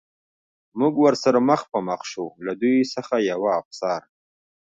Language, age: Pashto, 19-29